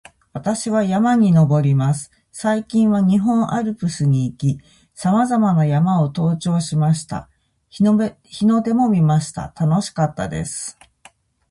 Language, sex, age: Japanese, female, 40-49